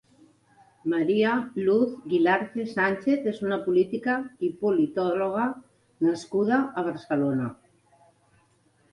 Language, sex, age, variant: Catalan, female, 60-69, Central